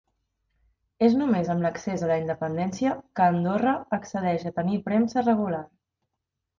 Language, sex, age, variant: Catalan, female, 30-39, Central